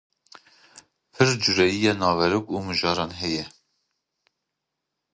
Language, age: Kurdish, 40-49